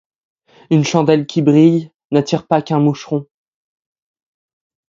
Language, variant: French, Français de métropole